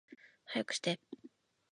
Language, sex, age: Japanese, female, 19-29